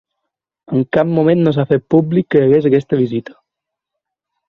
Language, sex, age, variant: Catalan, male, 19-29, Balear